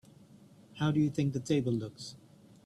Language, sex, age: English, male, 30-39